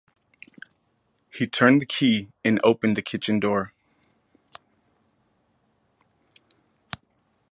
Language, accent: English, United States English